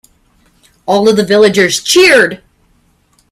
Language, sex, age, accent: English, female, 50-59, United States English